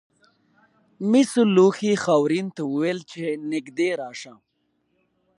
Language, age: Pashto, 19-29